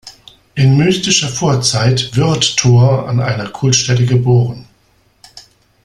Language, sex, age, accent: German, male, 50-59, Deutschland Deutsch